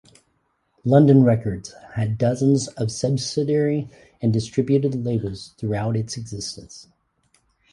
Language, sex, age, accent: English, male, 40-49, United States English